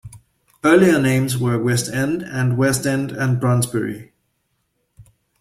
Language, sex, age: English, male, 40-49